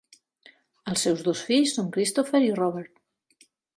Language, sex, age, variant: Catalan, female, 40-49, Central